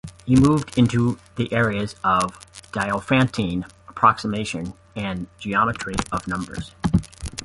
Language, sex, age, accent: English, male, 50-59, United States English